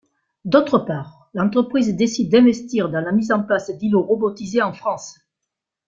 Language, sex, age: French, female, 60-69